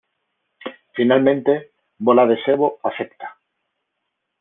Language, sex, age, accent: Spanish, male, 50-59, España: Sur peninsular (Andalucia, Extremadura, Murcia)